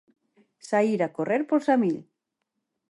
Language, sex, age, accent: Galician, female, 30-39, Oriental (común en zona oriental)